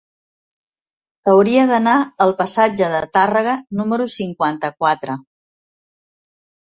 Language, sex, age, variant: Catalan, female, 50-59, Central